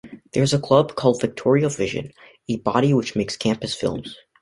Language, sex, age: English, male, under 19